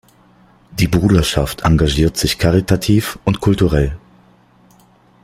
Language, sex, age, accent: German, male, 30-39, Deutschland Deutsch